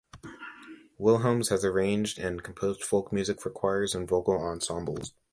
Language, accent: English, United States English